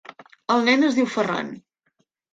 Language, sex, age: Catalan, female, 50-59